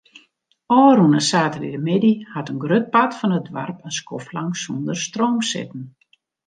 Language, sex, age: Western Frisian, female, 60-69